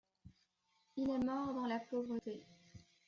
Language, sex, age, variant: French, female, under 19, Français de métropole